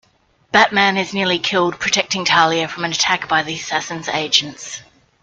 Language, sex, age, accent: English, female, 40-49, Australian English